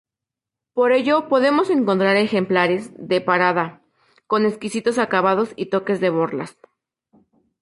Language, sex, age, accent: Spanish, female, 19-29, México